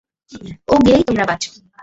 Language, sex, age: Bengali, female, 19-29